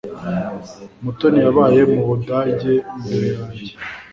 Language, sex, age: Kinyarwanda, male, 19-29